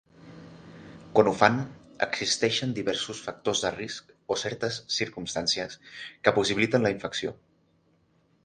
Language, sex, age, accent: Catalan, male, 30-39, central; septentrional